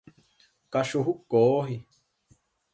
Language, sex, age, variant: Portuguese, male, 19-29, Portuguese (Brasil)